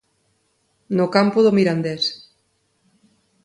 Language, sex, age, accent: Galician, female, 40-49, Neofalante